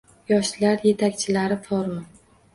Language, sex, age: Uzbek, female, 19-29